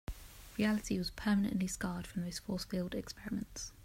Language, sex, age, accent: English, female, 30-39, England English